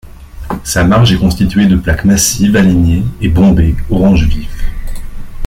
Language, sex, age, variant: French, male, 40-49, Français de métropole